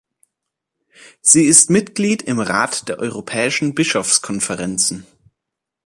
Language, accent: German, Deutschland Deutsch